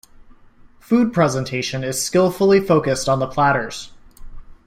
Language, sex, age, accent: English, male, 19-29, United States English